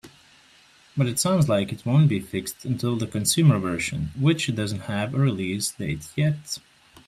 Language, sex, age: English, male, 19-29